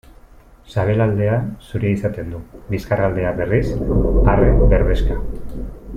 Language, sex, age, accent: Basque, male, 40-49, Mendebalekoa (Araba, Bizkaia, Gipuzkoako mendebaleko herri batzuk)